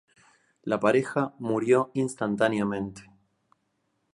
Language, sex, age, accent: Spanish, male, 30-39, Rioplatense: Argentina, Uruguay, este de Bolivia, Paraguay